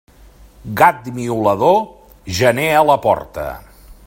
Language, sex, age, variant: Catalan, male, 60-69, Central